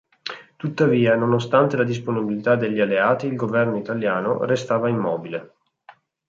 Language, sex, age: Italian, male, 19-29